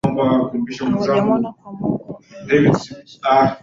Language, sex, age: Swahili, female, 19-29